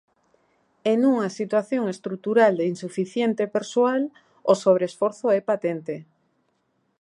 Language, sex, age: Galician, female, 40-49